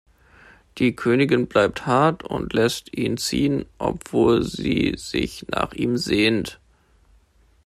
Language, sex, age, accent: German, male, 19-29, Deutschland Deutsch